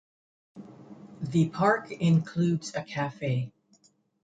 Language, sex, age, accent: English, female, 60-69, Canadian English